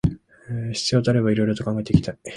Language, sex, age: Japanese, male, 19-29